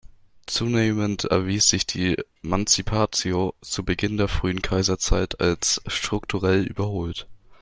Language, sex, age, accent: German, male, under 19, Deutschland Deutsch